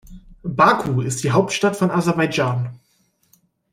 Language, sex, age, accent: German, male, 19-29, Deutschland Deutsch